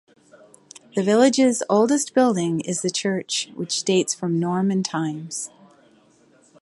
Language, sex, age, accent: English, female, 60-69, United States English